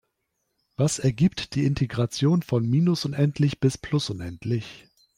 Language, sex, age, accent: German, male, 30-39, Deutschland Deutsch